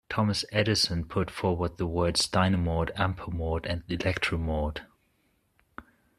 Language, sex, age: English, male, 30-39